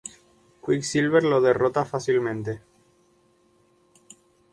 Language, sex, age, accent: Spanish, male, 19-29, España: Islas Canarias